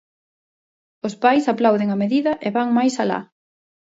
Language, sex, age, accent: Galician, female, 19-29, Normativo (estándar)